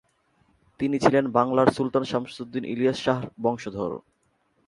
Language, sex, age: Bengali, male, 19-29